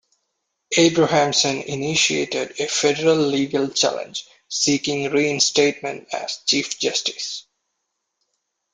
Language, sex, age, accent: English, male, 19-29, India and South Asia (India, Pakistan, Sri Lanka)